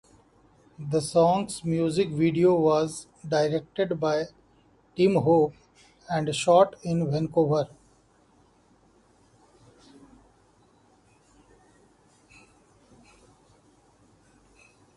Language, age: English, 40-49